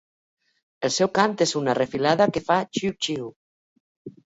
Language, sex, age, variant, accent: Catalan, female, 50-59, Valencià meridional, valencià